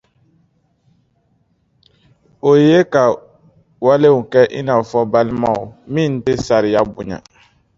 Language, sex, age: Dyula, male, 19-29